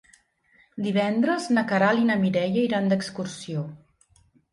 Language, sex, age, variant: Catalan, female, 50-59, Central